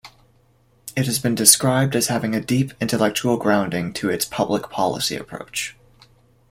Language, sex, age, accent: English, male, 19-29, Canadian English